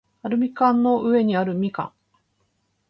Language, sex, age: Japanese, female, 50-59